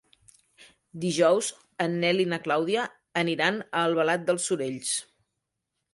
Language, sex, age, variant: Catalan, female, 50-59, Central